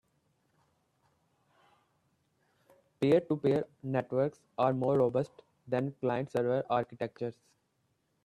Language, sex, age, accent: English, male, 19-29, India and South Asia (India, Pakistan, Sri Lanka)